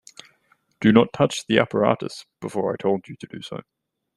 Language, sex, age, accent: English, male, 19-29, Australian English